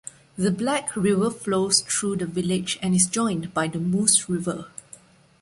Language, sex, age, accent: English, female, 30-39, Malaysian English